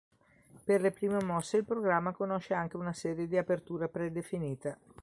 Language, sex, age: Italian, female, 60-69